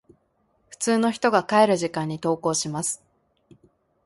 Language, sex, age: Japanese, female, 19-29